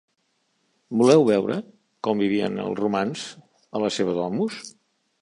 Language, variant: Catalan, Central